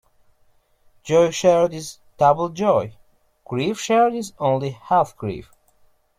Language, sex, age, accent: English, male, 19-29, United States English